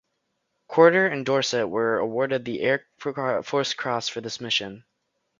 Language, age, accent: English, under 19, United States English